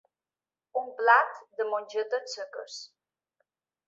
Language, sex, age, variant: Catalan, female, 40-49, Balear